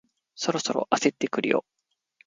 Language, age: Japanese, 30-39